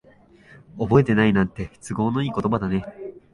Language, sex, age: Japanese, male, 19-29